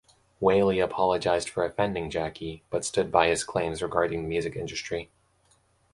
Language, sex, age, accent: English, male, 19-29, United States English